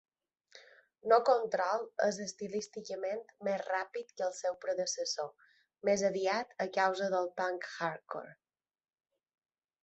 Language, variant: Catalan, Balear